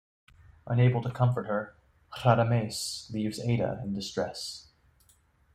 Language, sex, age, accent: English, male, 19-29, United States English